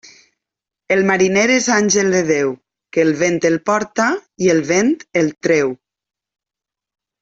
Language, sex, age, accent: Catalan, female, 50-59, valencià